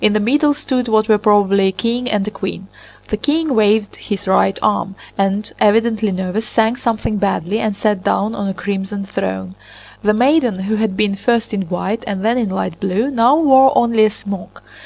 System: none